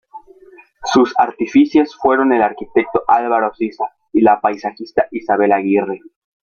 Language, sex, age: Spanish, female, 19-29